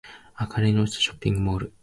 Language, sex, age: Japanese, male, 19-29